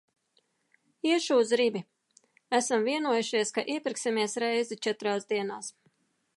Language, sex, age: Latvian, female, 40-49